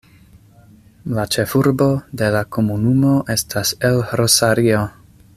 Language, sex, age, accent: Esperanto, male, 30-39, Internacia